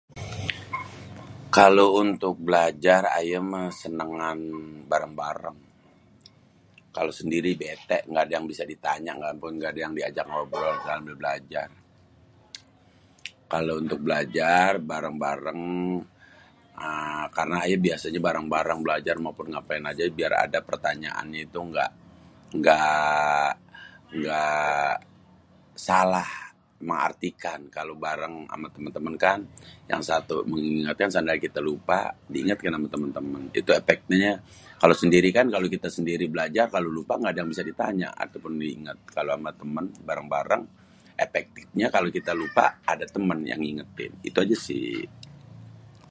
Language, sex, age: Betawi, male, 40-49